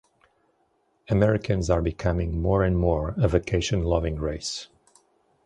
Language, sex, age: English, male, 40-49